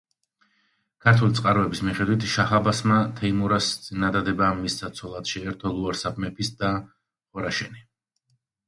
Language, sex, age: Georgian, male, 30-39